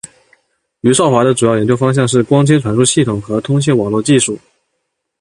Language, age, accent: Chinese, 19-29, 出生地：江西省